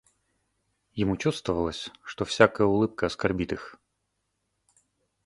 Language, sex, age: Russian, male, 30-39